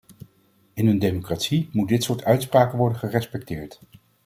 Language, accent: Dutch, Nederlands Nederlands